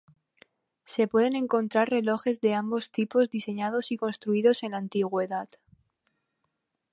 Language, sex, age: Spanish, female, under 19